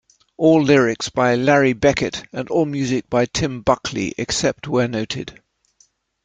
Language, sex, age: English, male, 70-79